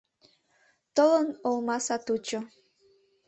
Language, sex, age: Mari, female, under 19